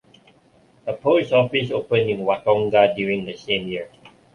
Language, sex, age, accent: English, male, 30-39, Malaysian English